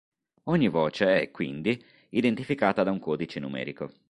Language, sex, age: Italian, male, 40-49